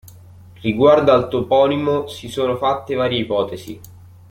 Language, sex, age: Italian, male, 19-29